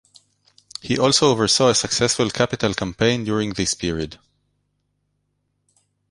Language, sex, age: English, male, 30-39